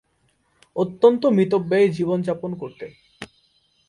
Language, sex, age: Bengali, male, 19-29